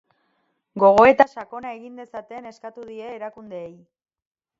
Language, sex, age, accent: Basque, female, 30-39, Erdialdekoa edo Nafarra (Gipuzkoa, Nafarroa)